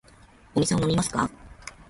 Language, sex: Japanese, female